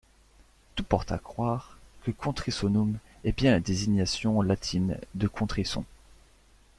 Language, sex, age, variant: French, male, 19-29, Français de métropole